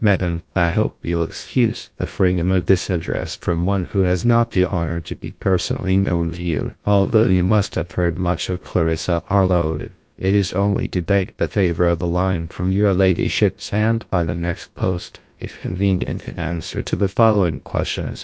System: TTS, GlowTTS